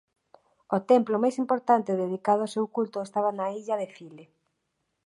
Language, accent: Galician, Normativo (estándar)